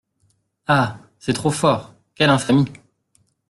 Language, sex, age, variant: French, male, 30-39, Français de métropole